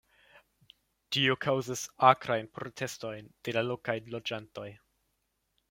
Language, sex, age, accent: Esperanto, male, 19-29, Internacia